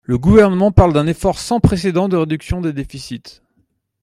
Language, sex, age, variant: French, male, 40-49, Français de métropole